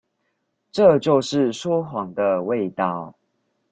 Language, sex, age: Chinese, male, 19-29